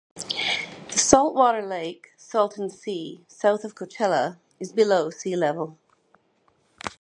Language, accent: English, Canadian English